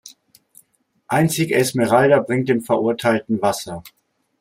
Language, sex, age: German, male, 40-49